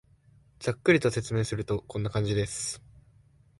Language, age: Japanese, 19-29